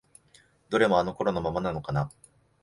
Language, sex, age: Japanese, male, 19-29